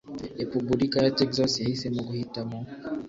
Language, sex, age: Kinyarwanda, male, 19-29